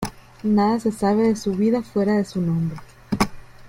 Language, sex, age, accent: Spanish, female, 19-29, México